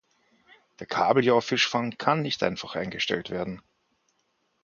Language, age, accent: German, 50-59, Österreichisches Deutsch